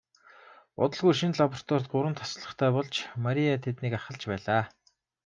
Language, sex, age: Mongolian, male, 19-29